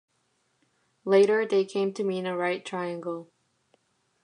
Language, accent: English, United States English